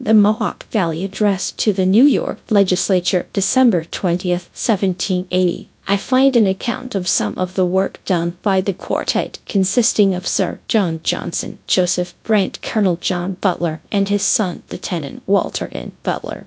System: TTS, GradTTS